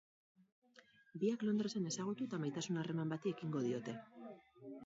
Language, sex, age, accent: Basque, female, 40-49, Mendebalekoa (Araba, Bizkaia, Gipuzkoako mendebaleko herri batzuk)